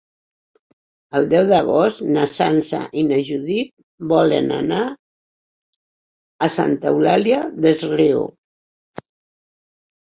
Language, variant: Catalan, Central